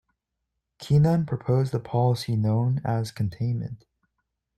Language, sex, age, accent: English, male, 19-29, Canadian English